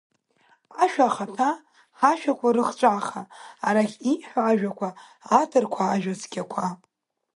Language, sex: Abkhazian, female